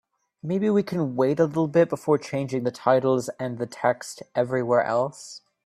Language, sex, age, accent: English, male, 19-29, United States English